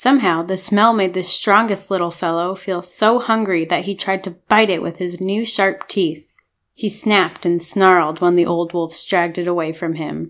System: none